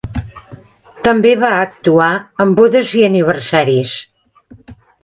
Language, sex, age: Catalan, female, 60-69